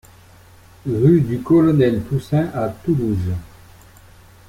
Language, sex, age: French, male, 50-59